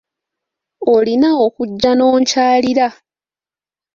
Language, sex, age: Ganda, female, 19-29